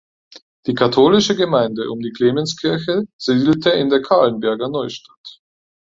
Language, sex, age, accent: German, male, 30-39, Deutschland Deutsch